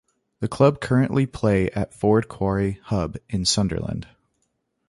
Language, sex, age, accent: English, male, 19-29, United States English